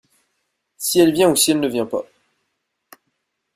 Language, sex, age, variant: French, male, 19-29, Français de métropole